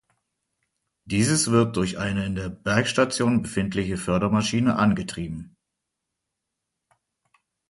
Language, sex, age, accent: German, male, 30-39, Deutschland Deutsch